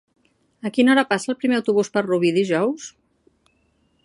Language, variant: Catalan, Central